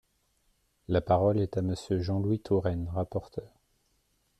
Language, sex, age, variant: French, male, 30-39, Français de métropole